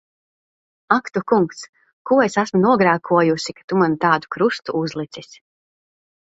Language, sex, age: Latvian, female, 30-39